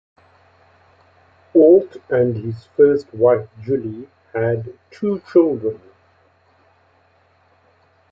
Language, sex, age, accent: English, male, 40-49, Southern African (South Africa, Zimbabwe, Namibia)